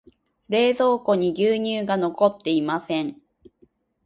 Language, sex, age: Japanese, female, 19-29